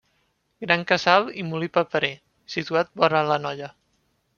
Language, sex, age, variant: Catalan, male, 19-29, Central